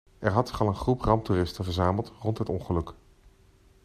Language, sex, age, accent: Dutch, male, 40-49, Nederlands Nederlands